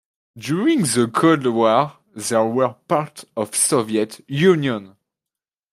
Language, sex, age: English, male, 19-29